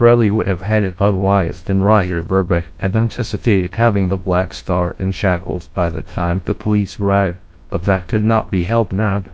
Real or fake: fake